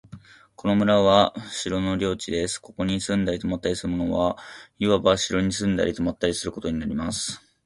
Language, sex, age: Japanese, male, 19-29